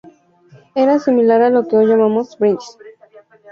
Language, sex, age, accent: Spanish, female, 19-29, México